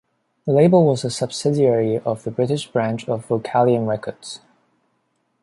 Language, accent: English, Hong Kong English